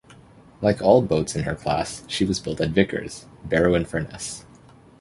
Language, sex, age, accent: English, male, 19-29, Canadian English